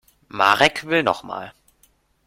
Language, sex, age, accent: German, male, under 19, Deutschland Deutsch